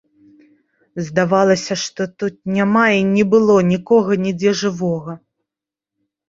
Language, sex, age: Belarusian, female, 30-39